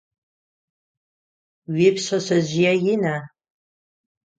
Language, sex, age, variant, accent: Adyghe, female, 50-59, Адыгабзэ (Кирил, пстэумэ зэдыряе), Кıэмгуй (Çemguy)